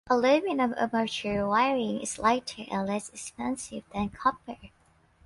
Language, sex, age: English, female, 19-29